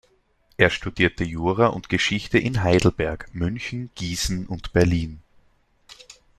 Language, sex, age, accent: German, male, 19-29, Österreichisches Deutsch